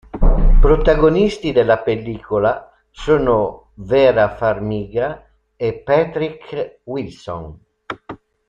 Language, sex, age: Italian, male, 60-69